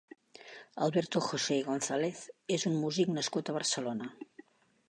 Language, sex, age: Catalan, female, 60-69